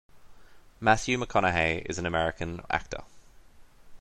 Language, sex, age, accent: English, male, 30-39, Australian English